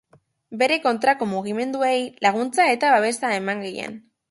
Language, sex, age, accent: Basque, female, under 19, Mendebalekoa (Araba, Bizkaia, Gipuzkoako mendebaleko herri batzuk)